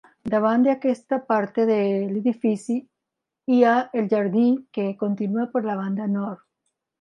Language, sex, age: Catalan, female, 60-69